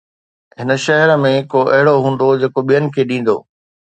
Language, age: Sindhi, 40-49